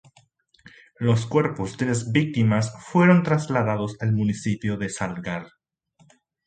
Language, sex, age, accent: Spanish, male, under 19, Rioplatense: Argentina, Uruguay, este de Bolivia, Paraguay